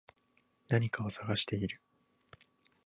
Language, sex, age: Japanese, male, 19-29